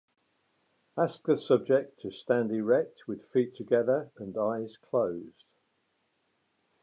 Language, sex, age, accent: English, male, 70-79, England English